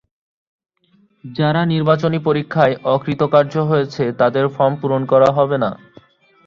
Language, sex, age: Bengali, male, 19-29